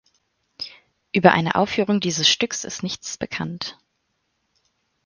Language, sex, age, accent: German, female, 30-39, Deutschland Deutsch